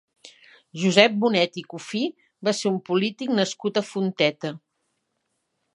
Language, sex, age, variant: Catalan, female, 60-69, Central